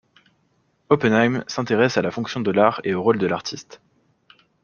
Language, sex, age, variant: French, male, 19-29, Français de métropole